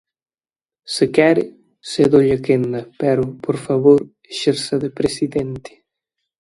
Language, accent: Galician, Atlántico (seseo e gheada)